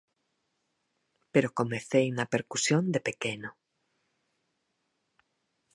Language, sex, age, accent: Galician, female, 50-59, Normativo (estándar)